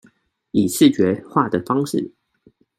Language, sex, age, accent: Chinese, male, 30-39, 出生地：臺北市